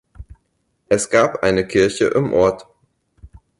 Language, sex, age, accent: German, male, 19-29, Deutschland Deutsch